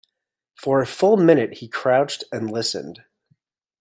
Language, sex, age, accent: English, male, 30-39, United States English